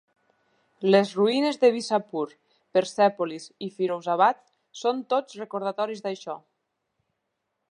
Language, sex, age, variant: Catalan, female, 19-29, Nord-Occidental